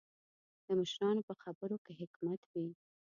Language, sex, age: Pashto, female, 30-39